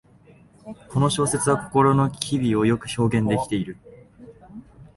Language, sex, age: Japanese, male, 19-29